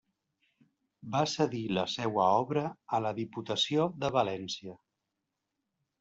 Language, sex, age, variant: Catalan, male, 40-49, Central